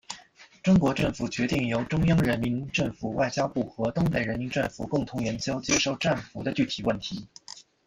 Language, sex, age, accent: Chinese, male, 40-49, 出生地：上海市